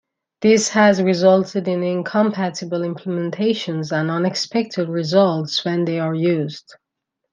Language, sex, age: English, female, 30-39